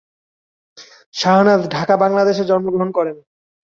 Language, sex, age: Bengali, male, 19-29